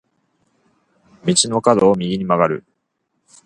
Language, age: Japanese, 19-29